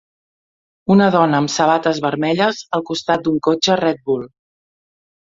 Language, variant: Catalan, Central